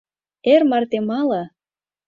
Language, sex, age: Mari, female, 30-39